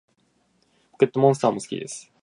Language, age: Japanese, 19-29